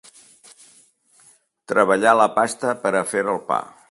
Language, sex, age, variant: Catalan, male, 60-69, Septentrional